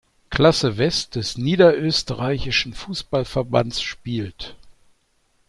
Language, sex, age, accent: German, male, 60-69, Deutschland Deutsch